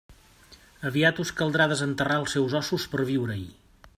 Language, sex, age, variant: Catalan, male, 50-59, Central